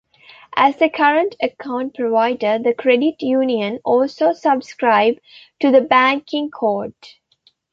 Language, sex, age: English, female, 19-29